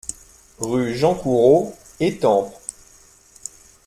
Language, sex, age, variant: French, male, 19-29, Français de métropole